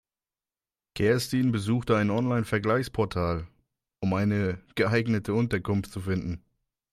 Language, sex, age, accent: German, male, 19-29, Deutschland Deutsch